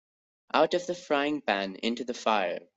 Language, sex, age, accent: English, male, under 19, India and South Asia (India, Pakistan, Sri Lanka)